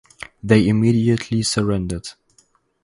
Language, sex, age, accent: English, male, under 19, German English